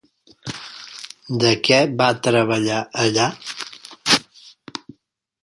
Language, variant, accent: Catalan, Central, central